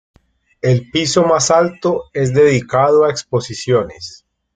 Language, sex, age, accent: Spanish, male, 30-39, Andino-Pacífico: Colombia, Perú, Ecuador, oeste de Bolivia y Venezuela andina